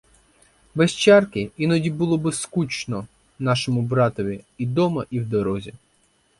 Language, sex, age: Ukrainian, male, 19-29